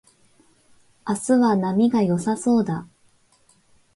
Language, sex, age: Japanese, female, 30-39